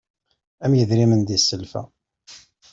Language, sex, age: Kabyle, male, 50-59